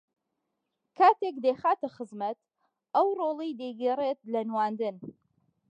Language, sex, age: Central Kurdish, female, 30-39